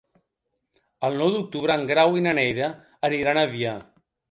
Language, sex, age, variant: Catalan, male, 50-59, Balear